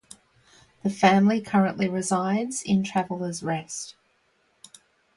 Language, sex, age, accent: English, female, 40-49, Australian English